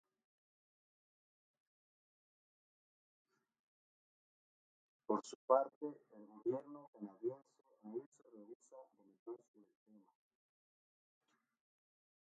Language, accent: Spanish, México